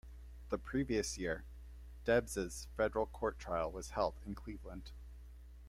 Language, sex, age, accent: English, male, 30-39, United States English